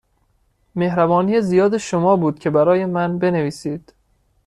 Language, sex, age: Persian, male, 19-29